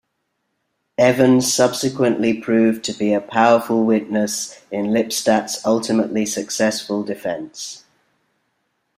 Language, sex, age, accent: English, male, 40-49, England English